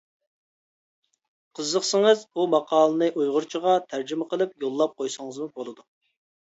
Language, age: Uyghur, 19-29